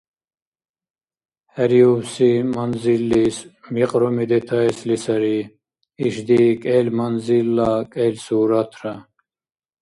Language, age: Dargwa, 50-59